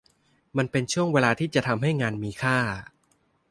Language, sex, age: Thai, male, 19-29